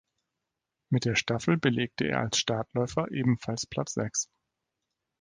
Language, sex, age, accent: German, male, 30-39, Deutschland Deutsch